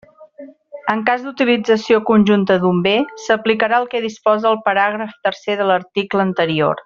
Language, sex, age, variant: Catalan, female, 40-49, Central